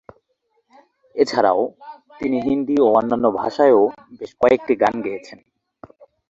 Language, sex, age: Bengali, male, 19-29